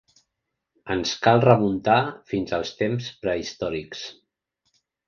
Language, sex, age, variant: Catalan, male, 40-49, Central